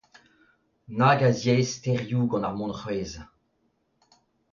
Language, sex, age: Breton, male, 30-39